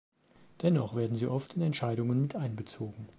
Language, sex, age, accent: German, male, 40-49, Deutschland Deutsch